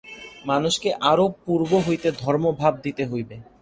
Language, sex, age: Bengali, male, 19-29